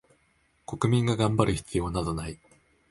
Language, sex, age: Japanese, male, under 19